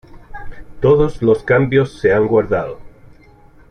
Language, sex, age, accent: Spanish, male, 40-49, Chileno: Chile, Cuyo